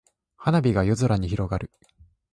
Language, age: Japanese, 19-29